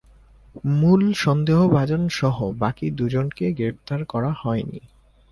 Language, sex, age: Bengali, male, 19-29